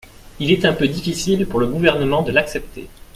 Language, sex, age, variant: French, male, 19-29, Français de métropole